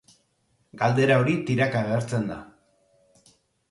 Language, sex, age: Basque, male, 40-49